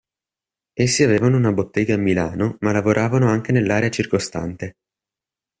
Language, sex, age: Italian, male, 19-29